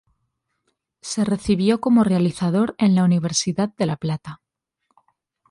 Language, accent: Spanish, España: Centro-Sur peninsular (Madrid, Toledo, Castilla-La Mancha)